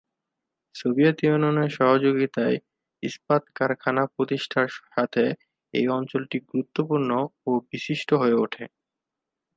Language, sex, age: Bengali, male, 19-29